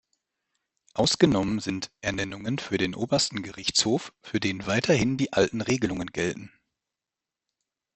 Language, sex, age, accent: German, male, 30-39, Deutschland Deutsch